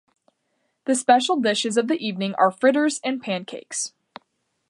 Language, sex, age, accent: English, female, under 19, United States English